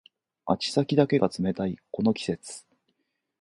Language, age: Japanese, 40-49